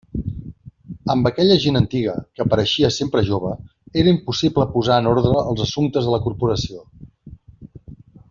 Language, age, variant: Catalan, 40-49, Central